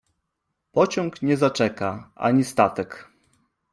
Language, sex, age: Polish, male, 30-39